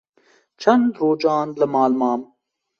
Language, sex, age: Kurdish, male, 19-29